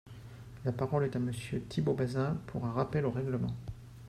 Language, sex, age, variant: French, male, 40-49, Français de métropole